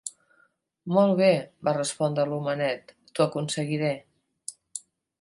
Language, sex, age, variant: Catalan, female, 50-59, Nord-Occidental